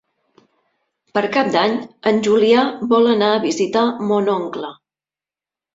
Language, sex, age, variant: Catalan, female, 40-49, Central